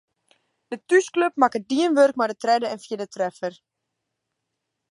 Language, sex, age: Western Frisian, female, under 19